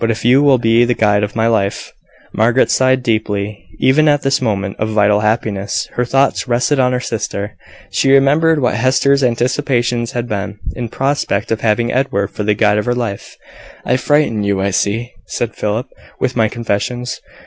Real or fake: real